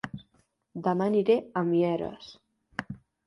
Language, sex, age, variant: Catalan, male, 19-29, Central